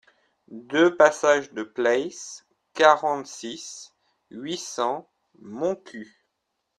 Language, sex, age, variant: French, male, 19-29, Français de métropole